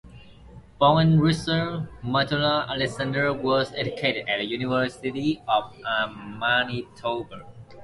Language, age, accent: English, 19-29, United States English